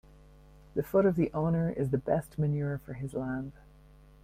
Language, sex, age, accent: English, female, 50-59, Irish English